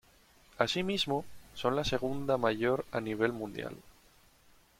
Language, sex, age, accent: Spanish, male, 19-29, España: Norte peninsular (Asturias, Castilla y León, Cantabria, País Vasco, Navarra, Aragón, La Rioja, Guadalajara, Cuenca)